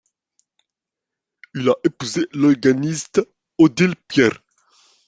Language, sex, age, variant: French, male, under 19, Français de métropole